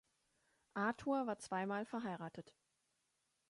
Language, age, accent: German, 30-39, Deutschland Deutsch